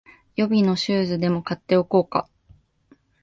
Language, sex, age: Japanese, female, 19-29